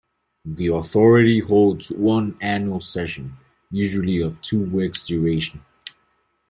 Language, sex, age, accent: English, male, 19-29, United States English